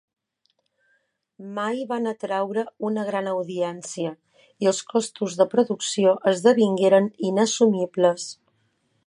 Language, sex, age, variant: Catalan, female, 50-59, Balear